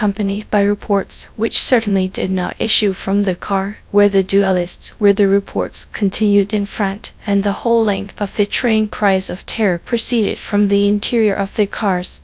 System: TTS, GradTTS